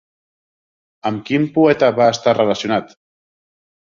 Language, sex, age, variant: Catalan, male, 40-49, Central